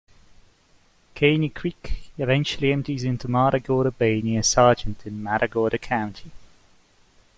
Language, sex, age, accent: English, male, 30-39, England English